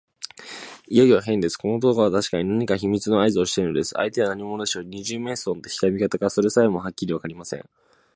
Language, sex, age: Japanese, male, 19-29